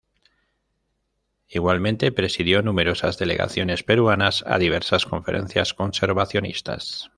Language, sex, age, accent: Spanish, male, 50-59, España: Norte peninsular (Asturias, Castilla y León, Cantabria, País Vasco, Navarra, Aragón, La Rioja, Guadalajara, Cuenca)